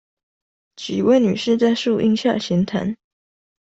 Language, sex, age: Chinese, female, under 19